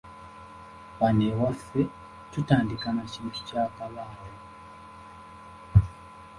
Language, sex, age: Ganda, male, 19-29